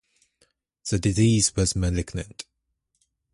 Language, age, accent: English, 19-29, England English